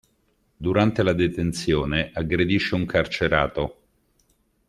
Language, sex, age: Italian, male, 50-59